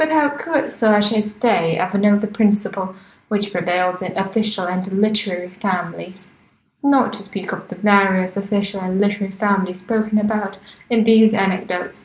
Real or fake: real